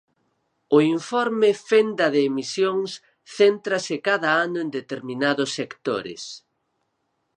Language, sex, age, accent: Galician, male, 50-59, Oriental (común en zona oriental)